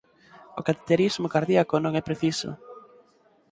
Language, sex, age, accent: Galician, male, 19-29, Normativo (estándar)